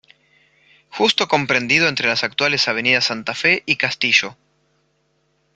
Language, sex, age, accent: Spanish, male, 19-29, Rioplatense: Argentina, Uruguay, este de Bolivia, Paraguay